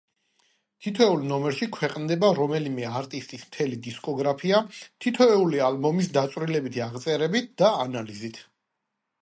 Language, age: Georgian, 40-49